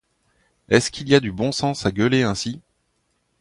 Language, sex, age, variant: French, male, 30-39, Français de métropole